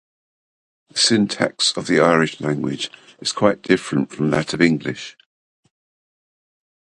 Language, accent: English, England English